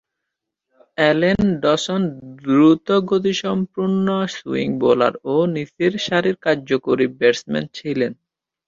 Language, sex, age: Bengali, male, 19-29